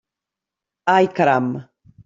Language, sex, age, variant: Catalan, female, 50-59, Nord-Occidental